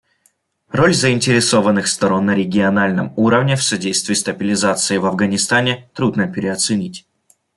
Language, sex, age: Russian, male, 19-29